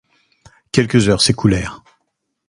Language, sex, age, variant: French, male, 40-49, Français de métropole